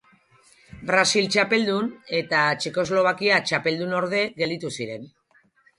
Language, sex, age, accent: Basque, female, 40-49, Erdialdekoa edo Nafarra (Gipuzkoa, Nafarroa)